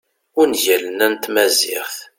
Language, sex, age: Kabyle, male, 30-39